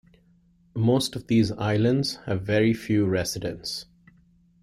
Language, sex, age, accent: English, male, 40-49, India and South Asia (India, Pakistan, Sri Lanka)